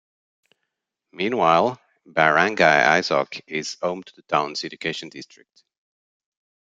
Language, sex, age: English, male, 40-49